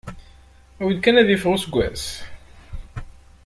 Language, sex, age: Kabyle, male, 19-29